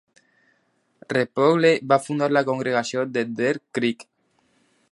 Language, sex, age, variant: Catalan, male, under 19, Alacantí